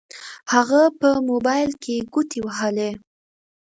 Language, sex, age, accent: Pashto, female, under 19, کندهاری لهجه